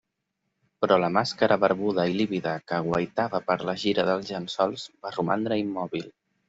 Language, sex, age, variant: Catalan, male, 30-39, Central